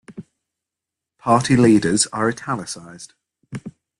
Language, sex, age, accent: English, male, 30-39, England English